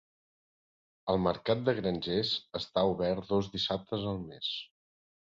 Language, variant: Catalan, Central